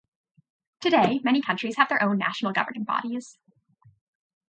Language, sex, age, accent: English, female, 19-29, United States English